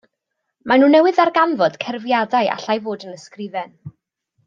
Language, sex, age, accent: Welsh, female, 19-29, Y Deyrnas Unedig Cymraeg